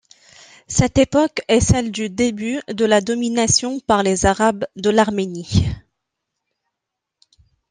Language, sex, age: French, female, 30-39